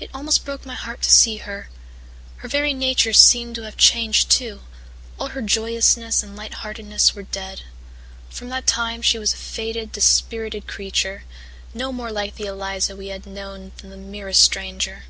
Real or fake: real